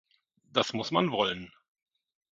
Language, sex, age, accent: German, male, 40-49, Deutschland Deutsch